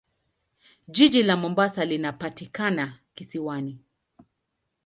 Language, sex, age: Swahili, female, 30-39